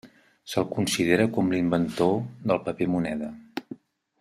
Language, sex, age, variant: Catalan, male, 50-59, Central